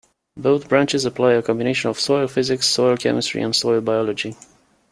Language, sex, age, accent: English, male, 30-39, United States English